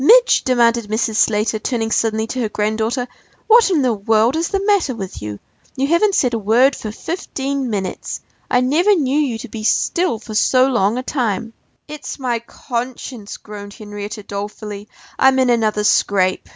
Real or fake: real